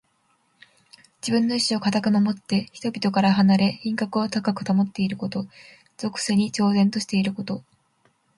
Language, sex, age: Japanese, female, under 19